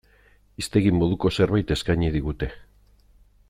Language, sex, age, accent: Basque, male, 50-59, Erdialdekoa edo Nafarra (Gipuzkoa, Nafarroa)